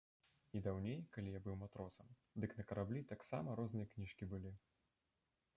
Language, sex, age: Belarusian, male, 19-29